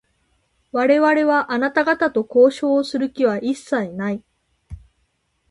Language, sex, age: Japanese, female, 19-29